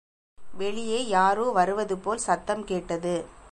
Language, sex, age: Tamil, female, 40-49